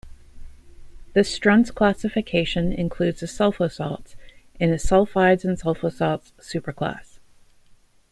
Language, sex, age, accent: English, female, 40-49, United States English